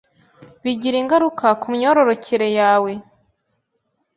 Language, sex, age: Kinyarwanda, female, 19-29